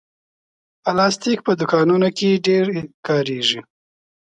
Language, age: Pashto, 19-29